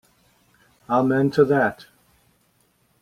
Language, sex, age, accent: English, male, 50-59, United States English